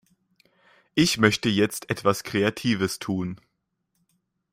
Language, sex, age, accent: German, male, 19-29, Deutschland Deutsch